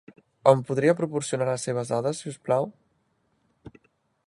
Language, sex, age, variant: Catalan, male, 19-29, Central